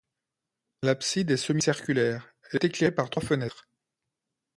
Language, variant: French, Français de métropole